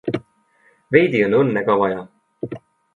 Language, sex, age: Estonian, male, 19-29